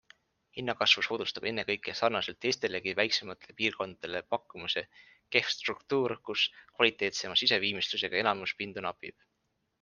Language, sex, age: Estonian, male, 19-29